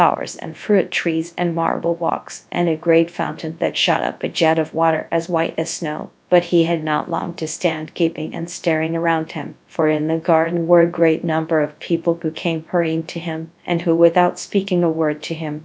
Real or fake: fake